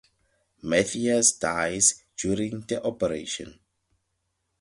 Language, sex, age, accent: English, male, 30-39, Southern African (South Africa, Zimbabwe, Namibia)